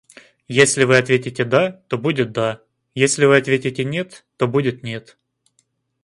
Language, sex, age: Russian, male, 30-39